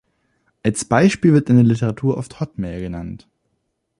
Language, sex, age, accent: German, male, 19-29, Deutschland Deutsch